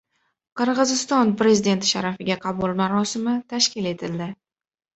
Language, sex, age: Uzbek, female, 19-29